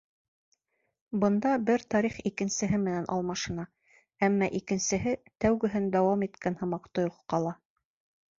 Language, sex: Bashkir, female